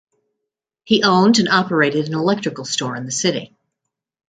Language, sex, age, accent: English, female, 70-79, United States English